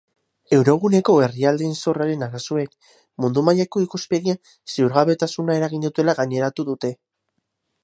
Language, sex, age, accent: Basque, male, 19-29, Mendebalekoa (Araba, Bizkaia, Gipuzkoako mendebaleko herri batzuk)